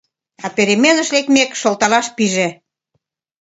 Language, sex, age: Mari, female, 19-29